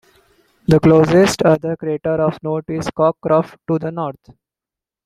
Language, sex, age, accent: English, male, 19-29, India and South Asia (India, Pakistan, Sri Lanka)